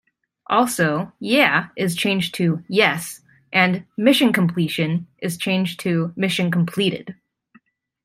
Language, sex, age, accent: English, female, 19-29, United States English